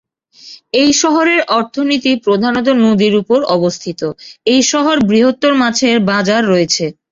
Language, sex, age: Bengali, female, 19-29